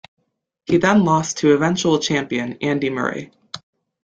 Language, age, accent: English, 19-29, United States English